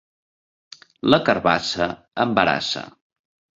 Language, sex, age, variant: Catalan, male, 40-49, Nord-Occidental